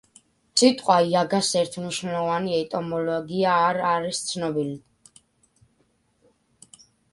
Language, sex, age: Georgian, male, under 19